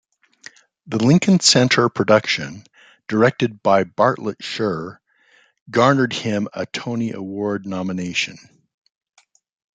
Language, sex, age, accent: English, male, 50-59, United States English